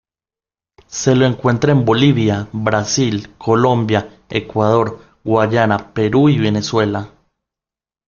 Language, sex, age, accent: Spanish, male, 19-29, Caribe: Cuba, Venezuela, Puerto Rico, República Dominicana, Panamá, Colombia caribeña, México caribeño, Costa del golfo de México